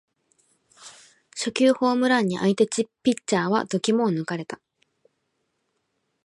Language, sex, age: Japanese, female, 19-29